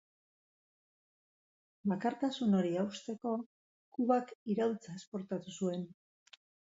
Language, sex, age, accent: Basque, female, 50-59, Mendebalekoa (Araba, Bizkaia, Gipuzkoako mendebaleko herri batzuk)